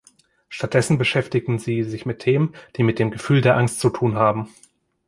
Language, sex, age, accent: German, male, 19-29, Deutschland Deutsch